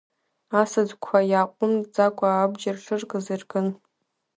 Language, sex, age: Abkhazian, female, under 19